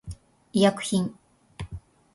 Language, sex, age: Japanese, female, 19-29